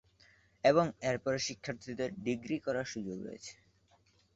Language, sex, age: Bengali, male, 19-29